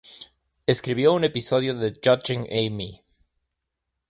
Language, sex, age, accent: Spanish, male, 30-39, México